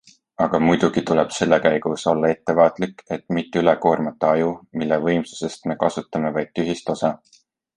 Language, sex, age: Estonian, male, 19-29